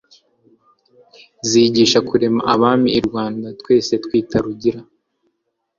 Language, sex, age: Kinyarwanda, male, 19-29